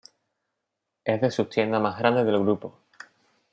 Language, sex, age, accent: Spanish, male, 19-29, España: Sur peninsular (Andalucia, Extremadura, Murcia)